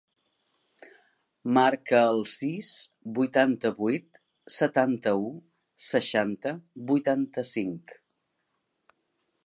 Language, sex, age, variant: Catalan, female, 50-59, Central